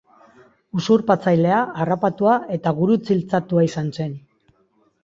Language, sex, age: Basque, female, 50-59